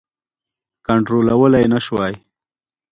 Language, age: Pashto, 30-39